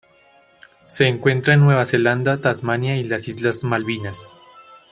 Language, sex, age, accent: Spanish, male, 19-29, América central